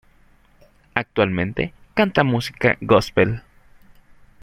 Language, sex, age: Spanish, male, under 19